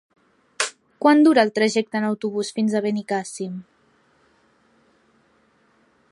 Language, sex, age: Catalan, female, 19-29